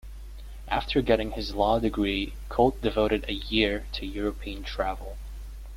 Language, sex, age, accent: English, male, under 19, Canadian English